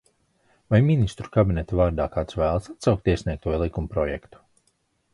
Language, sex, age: Latvian, male, 30-39